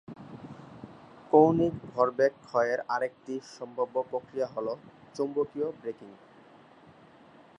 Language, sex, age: Bengali, male, 19-29